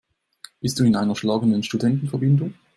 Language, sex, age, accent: German, male, 19-29, Schweizerdeutsch